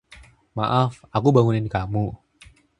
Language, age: Indonesian, 19-29